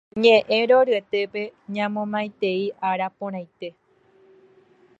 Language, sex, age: Guarani, female, 19-29